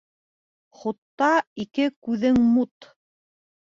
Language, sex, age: Bashkir, female, 30-39